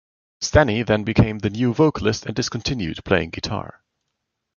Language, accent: English, England English